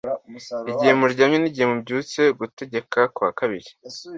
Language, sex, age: Kinyarwanda, male, under 19